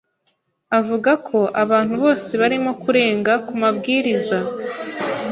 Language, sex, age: Kinyarwanda, female, 19-29